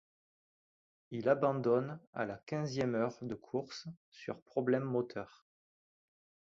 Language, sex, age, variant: French, male, 30-39, Français de métropole